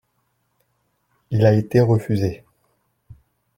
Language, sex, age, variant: French, male, 30-39, Français de métropole